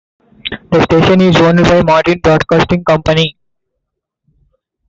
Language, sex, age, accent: English, male, 19-29, India and South Asia (India, Pakistan, Sri Lanka)